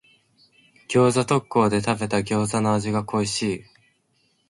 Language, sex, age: Japanese, male, 19-29